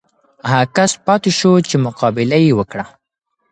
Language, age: Pashto, 19-29